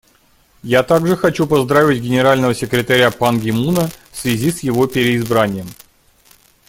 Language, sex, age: Russian, male, 30-39